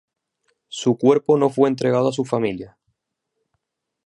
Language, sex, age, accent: Spanish, male, 19-29, España: Islas Canarias